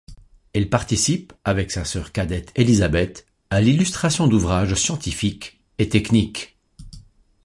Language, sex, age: French, male, 50-59